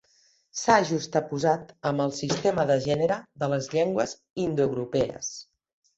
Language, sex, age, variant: Catalan, female, 50-59, Central